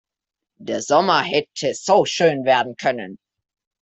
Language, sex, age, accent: German, male, under 19, Österreichisches Deutsch